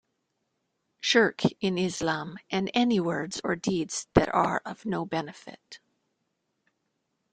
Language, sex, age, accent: English, female, 50-59, Canadian English